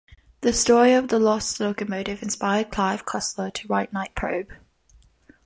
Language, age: English, 19-29